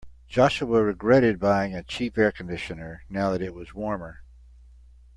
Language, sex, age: English, male, 70-79